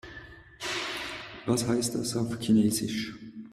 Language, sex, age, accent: German, male, 30-39, Schweizerdeutsch